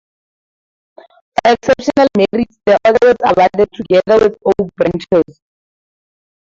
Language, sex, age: English, female, 19-29